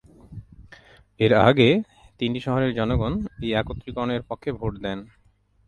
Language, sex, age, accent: Bengali, male, 19-29, Native